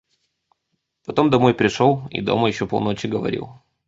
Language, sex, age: Russian, male, 19-29